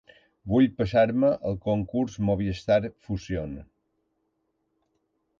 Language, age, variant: Catalan, 60-69, Balear